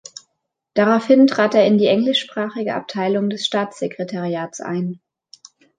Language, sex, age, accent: German, female, 19-29, Deutschland Deutsch